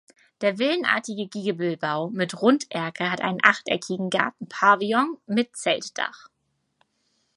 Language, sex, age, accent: German, female, 19-29, Deutschland Deutsch